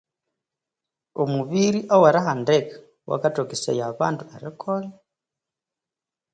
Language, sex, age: Konzo, female, 30-39